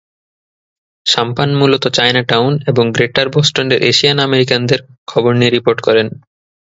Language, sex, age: Bengali, male, 19-29